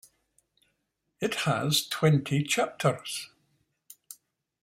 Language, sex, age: English, male, 70-79